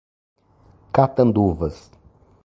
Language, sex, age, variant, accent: Portuguese, male, 50-59, Portuguese (Brasil), Paulista